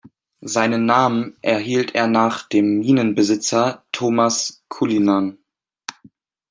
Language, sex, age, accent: German, male, under 19, Deutschland Deutsch